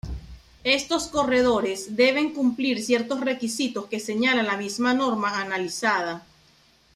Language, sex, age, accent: Spanish, female, 40-49, Caribe: Cuba, Venezuela, Puerto Rico, República Dominicana, Panamá, Colombia caribeña, México caribeño, Costa del golfo de México